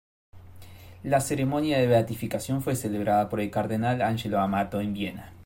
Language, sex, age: Spanish, male, 19-29